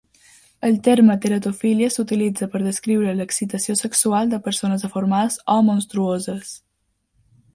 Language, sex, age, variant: Catalan, female, under 19, Balear